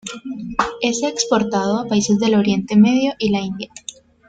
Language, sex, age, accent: Spanish, female, 19-29, Andino-Pacífico: Colombia, Perú, Ecuador, oeste de Bolivia y Venezuela andina